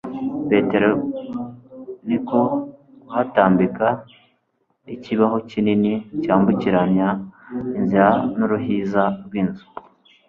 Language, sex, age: Kinyarwanda, male, 19-29